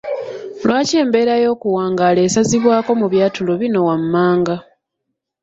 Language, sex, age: Ganda, female, 30-39